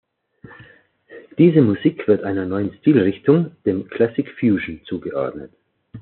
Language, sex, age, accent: German, male, 40-49, Österreichisches Deutsch